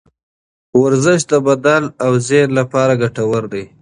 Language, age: Pashto, 30-39